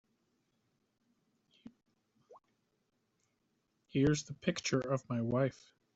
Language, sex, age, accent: English, male, 30-39, Canadian English